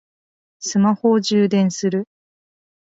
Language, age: Japanese, 19-29